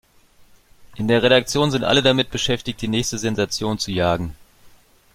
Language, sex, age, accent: German, male, 40-49, Deutschland Deutsch